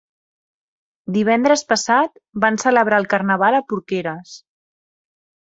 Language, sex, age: Catalan, female, 30-39